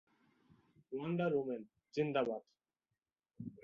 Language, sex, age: Bengali, male, 19-29